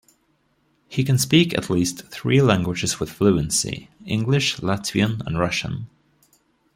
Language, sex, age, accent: English, male, 30-39, United States English